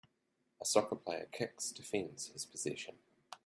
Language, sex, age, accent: English, male, 30-39, New Zealand English